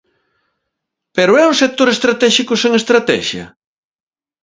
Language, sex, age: Galician, male, 40-49